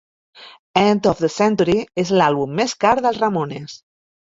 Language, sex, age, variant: Catalan, female, 40-49, Central